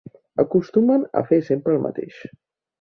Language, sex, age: Catalan, male, 19-29